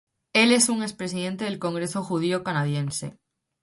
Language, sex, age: Spanish, female, 19-29